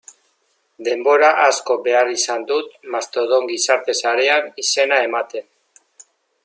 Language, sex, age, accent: Basque, male, 40-49, Mendebalekoa (Araba, Bizkaia, Gipuzkoako mendebaleko herri batzuk)